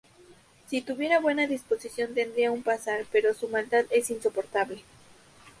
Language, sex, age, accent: Spanish, female, 19-29, México